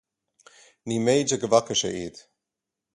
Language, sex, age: Irish, male, 40-49